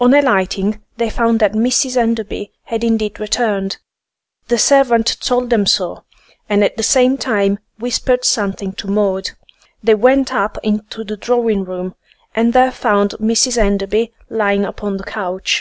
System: none